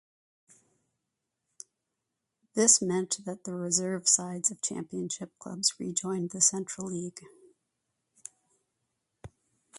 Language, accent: English, Canadian English